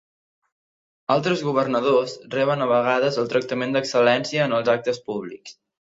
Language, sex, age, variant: Catalan, male, under 19, Central